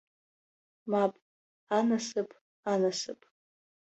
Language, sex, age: Abkhazian, female, under 19